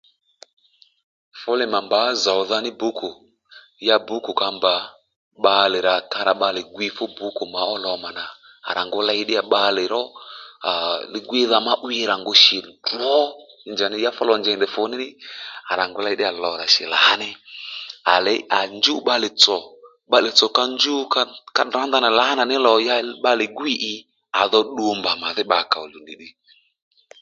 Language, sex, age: Lendu, male, 30-39